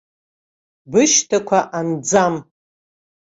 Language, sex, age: Abkhazian, female, 60-69